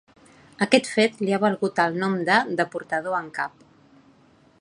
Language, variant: Catalan, Central